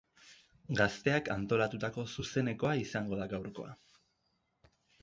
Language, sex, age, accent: Basque, male, 30-39, Erdialdekoa edo Nafarra (Gipuzkoa, Nafarroa)